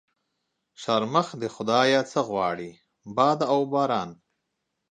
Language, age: Pashto, 30-39